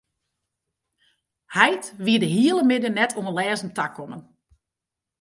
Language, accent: Western Frisian, Wâldfrysk